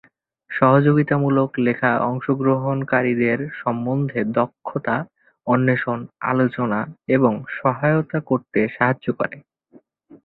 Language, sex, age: Bengali, male, 19-29